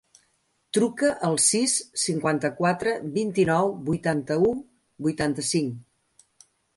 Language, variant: Catalan, Central